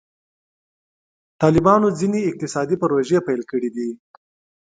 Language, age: Pashto, 19-29